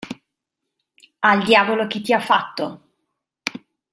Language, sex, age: Italian, female, 30-39